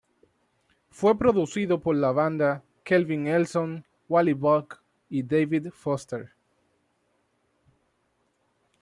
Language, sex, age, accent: Spanish, male, 30-39, Caribe: Cuba, Venezuela, Puerto Rico, República Dominicana, Panamá, Colombia caribeña, México caribeño, Costa del golfo de México